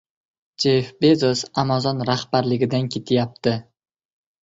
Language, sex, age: Uzbek, male, under 19